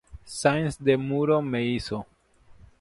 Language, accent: Spanish, México